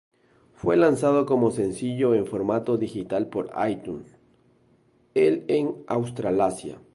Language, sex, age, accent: Spanish, male, 19-29, Andino-Pacífico: Colombia, Perú, Ecuador, oeste de Bolivia y Venezuela andina